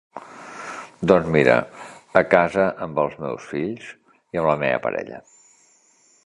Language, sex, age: Catalan, male, 50-59